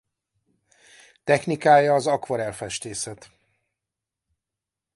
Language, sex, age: Hungarian, male, 50-59